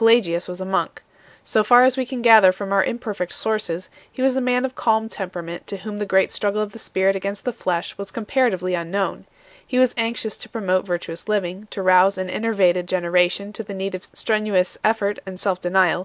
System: none